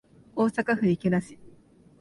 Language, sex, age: Japanese, female, 19-29